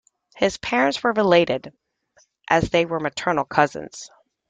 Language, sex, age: English, female, 40-49